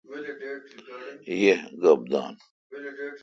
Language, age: Kalkoti, 50-59